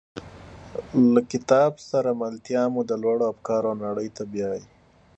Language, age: Pashto, 19-29